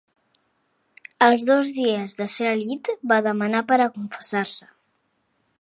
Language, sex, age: Catalan, male, 40-49